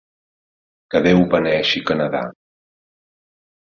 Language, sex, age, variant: Catalan, male, 50-59, Central